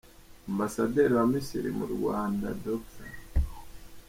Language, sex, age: Kinyarwanda, male, 30-39